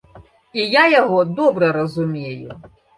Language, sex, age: Belarusian, female, 60-69